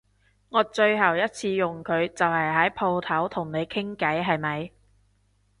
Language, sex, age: Cantonese, female, 19-29